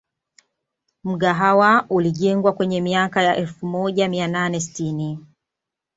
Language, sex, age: Swahili, female, 30-39